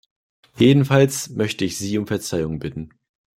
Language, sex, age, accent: German, male, 19-29, Deutschland Deutsch